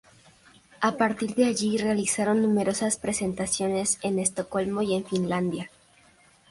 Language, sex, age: Spanish, female, under 19